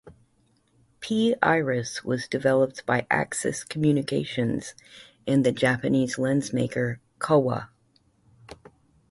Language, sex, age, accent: English, female, 50-59, United States English